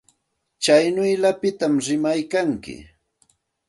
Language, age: Santa Ana de Tusi Pasco Quechua, 40-49